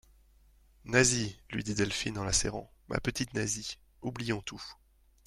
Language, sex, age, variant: French, male, 30-39, Français de métropole